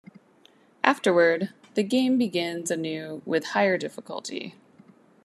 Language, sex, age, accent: English, female, 30-39, United States English